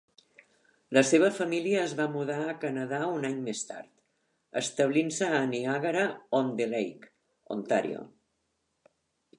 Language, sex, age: Catalan, female, 60-69